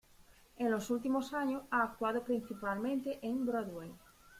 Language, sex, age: Spanish, female, 30-39